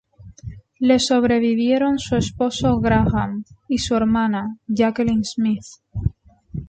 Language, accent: Spanish, España: Centro-Sur peninsular (Madrid, Toledo, Castilla-La Mancha)